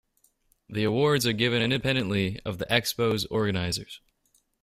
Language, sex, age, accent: English, male, 19-29, United States English